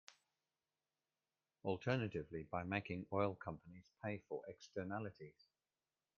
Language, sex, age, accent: English, male, 70-79, England English